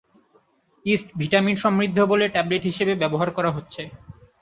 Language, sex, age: Bengali, male, 19-29